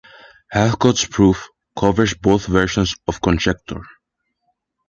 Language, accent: English, United States English